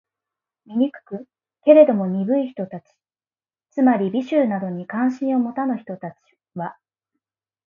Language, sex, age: Japanese, female, 19-29